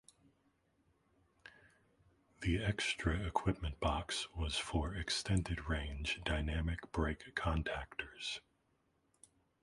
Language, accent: English, United States English